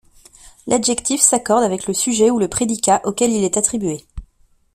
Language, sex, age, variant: French, female, 19-29, Français de métropole